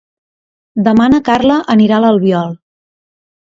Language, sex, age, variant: Catalan, female, 19-29, Central